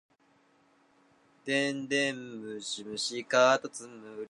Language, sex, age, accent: Japanese, male, 19-29, 関西弁